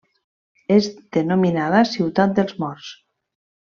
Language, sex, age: Catalan, female, 40-49